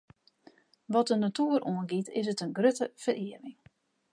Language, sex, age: Western Frisian, female, 40-49